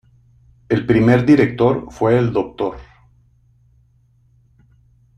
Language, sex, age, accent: Spanish, male, 40-49, México